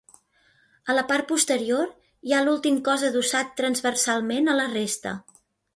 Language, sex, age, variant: Catalan, female, 40-49, Central